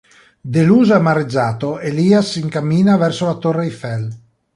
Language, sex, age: Italian, male, 40-49